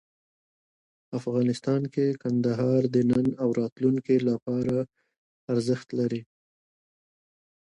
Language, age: Pashto, 19-29